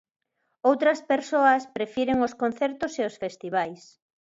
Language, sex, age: Galician, female, 50-59